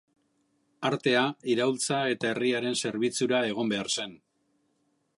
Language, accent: Basque, Mendebalekoa (Araba, Bizkaia, Gipuzkoako mendebaleko herri batzuk)